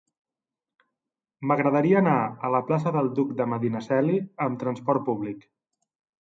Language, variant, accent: Catalan, Central, central